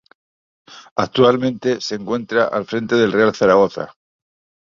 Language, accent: Spanish, España: Centro-Sur peninsular (Madrid, Toledo, Castilla-La Mancha)